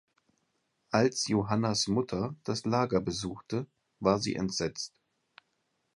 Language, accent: German, Deutschland Deutsch; Hochdeutsch